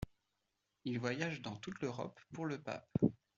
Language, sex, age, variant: French, male, 30-39, Français de métropole